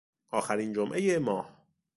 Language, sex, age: Persian, male, 30-39